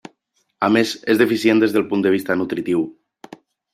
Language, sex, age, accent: Catalan, male, 30-39, valencià